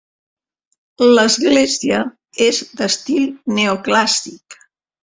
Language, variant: Catalan, Central